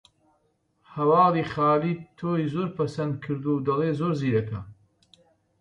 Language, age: Central Kurdish, 40-49